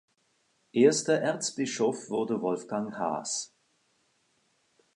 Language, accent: German, Schweizerdeutsch